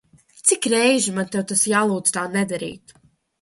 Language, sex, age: Latvian, female, under 19